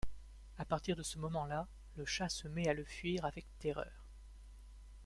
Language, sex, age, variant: French, male, 19-29, Français de métropole